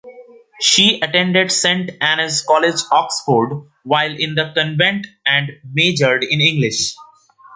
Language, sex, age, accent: English, male, under 19, India and South Asia (India, Pakistan, Sri Lanka)